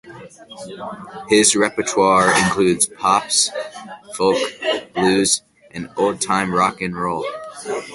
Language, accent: English, United States English